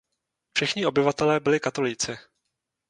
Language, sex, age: Czech, male, 19-29